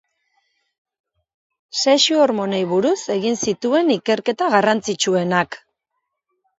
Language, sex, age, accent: Basque, female, 40-49, Erdialdekoa edo Nafarra (Gipuzkoa, Nafarroa)